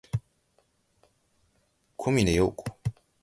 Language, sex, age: Japanese, male, under 19